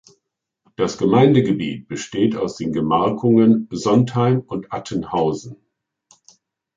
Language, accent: German, Deutschland Deutsch